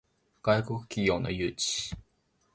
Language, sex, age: Japanese, male, 19-29